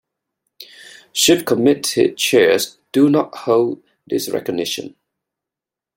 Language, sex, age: English, male, 40-49